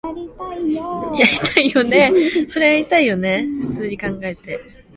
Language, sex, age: Korean, female, 19-29